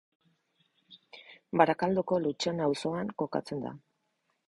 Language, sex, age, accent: Basque, female, 40-49, Mendebalekoa (Araba, Bizkaia, Gipuzkoako mendebaleko herri batzuk)